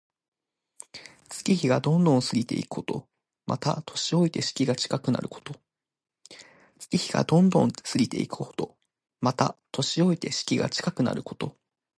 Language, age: Japanese, 19-29